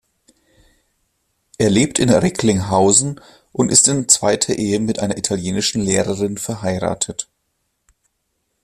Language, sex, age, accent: German, male, 19-29, Deutschland Deutsch